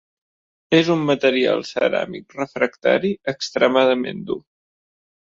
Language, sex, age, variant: Catalan, male, 19-29, Central